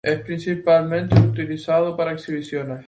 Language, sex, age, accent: Spanish, male, 19-29, España: Islas Canarias